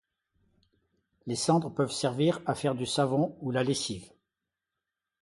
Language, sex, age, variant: French, male, 70-79, Français de métropole